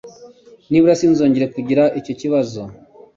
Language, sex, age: Kinyarwanda, male, 40-49